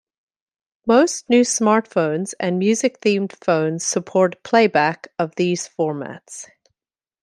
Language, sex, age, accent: English, female, 40-49, Canadian English